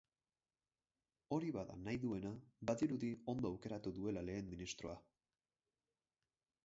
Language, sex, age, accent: Basque, male, 19-29, Erdialdekoa edo Nafarra (Gipuzkoa, Nafarroa)